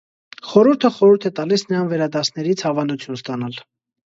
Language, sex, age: Armenian, male, 19-29